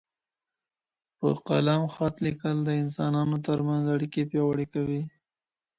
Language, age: Pashto, 19-29